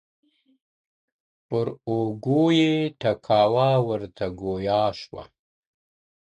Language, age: Pashto, 50-59